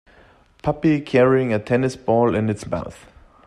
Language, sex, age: English, male, 30-39